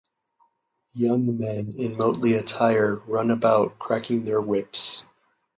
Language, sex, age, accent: English, male, 30-39, United States English